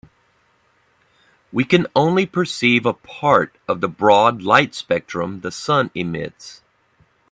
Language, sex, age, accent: English, male, 40-49, United States English